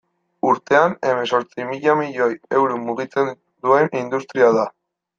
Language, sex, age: Basque, male, 19-29